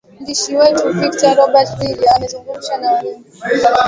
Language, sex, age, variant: Swahili, female, 19-29, Kiswahili Sanifu (EA)